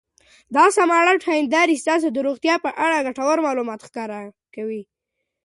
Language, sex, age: Pashto, male, 19-29